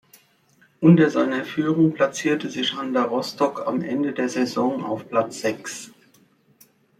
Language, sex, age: German, female, 60-69